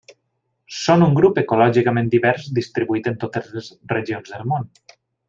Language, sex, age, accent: Catalan, male, 40-49, valencià